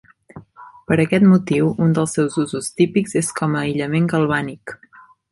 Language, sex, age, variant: Catalan, female, 19-29, Central